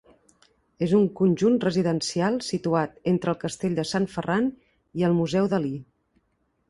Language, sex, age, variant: Catalan, female, 40-49, Central